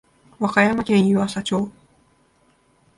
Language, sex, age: Japanese, female, 19-29